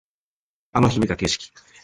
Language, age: Japanese, 40-49